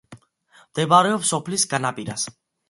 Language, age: Georgian, 19-29